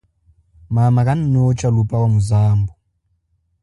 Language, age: Chokwe, 19-29